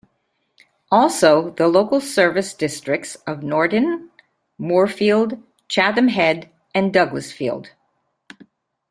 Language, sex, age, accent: English, female, 70-79, United States English